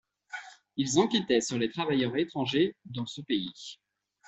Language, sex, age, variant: French, male, 30-39, Français de métropole